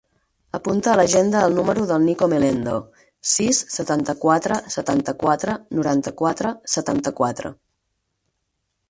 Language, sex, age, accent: Catalan, female, 40-49, estàndard